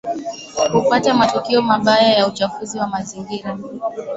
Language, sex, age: Swahili, female, 19-29